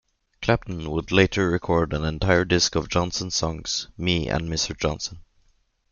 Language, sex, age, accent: English, male, 19-29, United States English